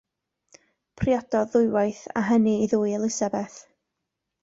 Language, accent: Welsh, Y Deyrnas Unedig Cymraeg